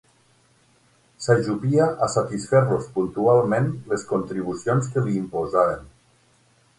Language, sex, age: Catalan, male, 50-59